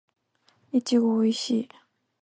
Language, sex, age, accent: Japanese, female, 19-29, 関西弁